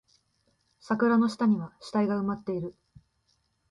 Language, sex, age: Japanese, female, 19-29